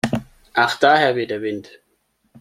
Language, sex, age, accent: German, male, 19-29, Deutschland Deutsch